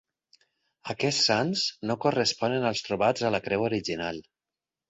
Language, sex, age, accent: Catalan, male, 40-49, valencià